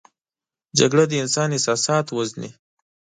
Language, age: Pashto, 19-29